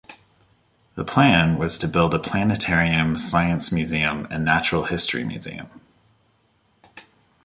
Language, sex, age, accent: English, male, 30-39, United States English